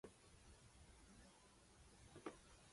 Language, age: Chinese, 30-39